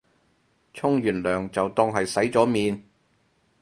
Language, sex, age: Cantonese, male, 30-39